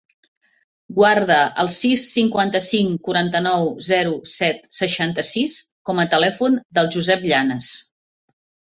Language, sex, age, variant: Catalan, female, 50-59, Central